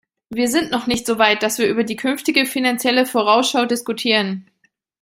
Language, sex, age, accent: German, female, 30-39, Deutschland Deutsch